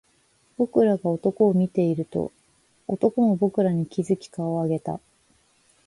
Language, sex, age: Japanese, female, 19-29